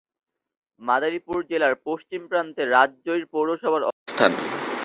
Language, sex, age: Bengali, male, 19-29